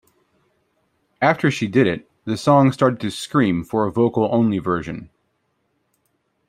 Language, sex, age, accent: English, male, 30-39, United States English